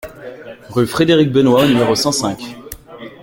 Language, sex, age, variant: French, male, 19-29, Français de métropole